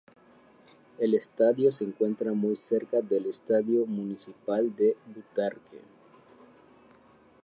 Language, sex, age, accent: Spanish, male, 19-29, México